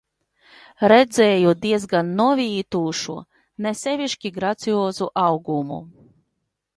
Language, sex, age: Latvian, female, 40-49